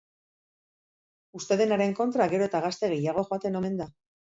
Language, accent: Basque, Mendebalekoa (Araba, Bizkaia, Gipuzkoako mendebaleko herri batzuk)